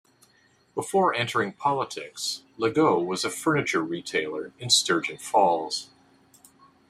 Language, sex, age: English, male, 50-59